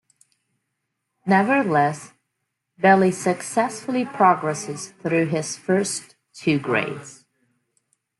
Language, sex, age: English, female, 40-49